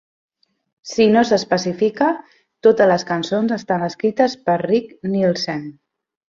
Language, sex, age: Catalan, female, 30-39